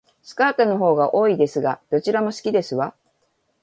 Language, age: Japanese, 50-59